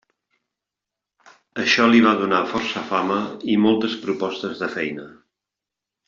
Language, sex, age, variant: Catalan, male, 50-59, Central